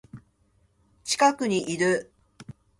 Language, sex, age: Japanese, female, 40-49